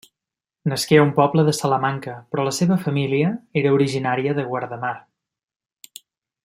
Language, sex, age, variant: Catalan, male, 30-39, Central